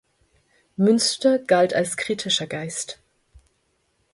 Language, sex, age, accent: German, female, 30-39, Deutschland Deutsch